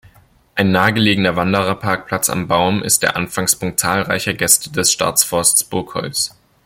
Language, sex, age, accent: German, male, 19-29, Deutschland Deutsch